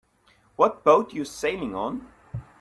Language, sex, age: English, male, 19-29